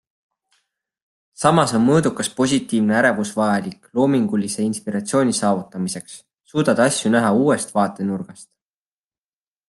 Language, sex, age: Estonian, male, 19-29